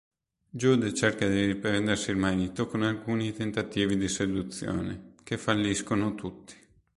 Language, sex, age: Italian, male, 19-29